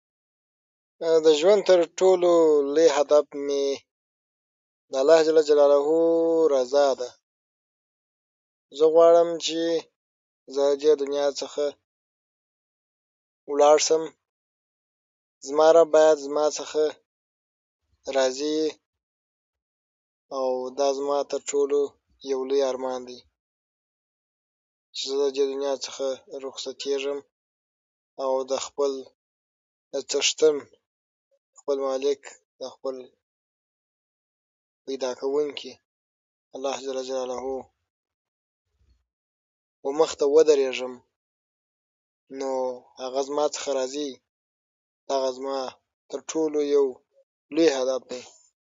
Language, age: Pashto, under 19